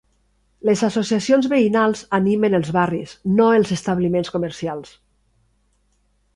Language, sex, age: Catalan, female, 60-69